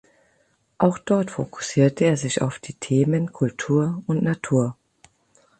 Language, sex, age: German, female, 40-49